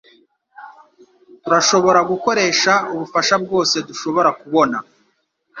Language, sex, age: Kinyarwanda, male, 19-29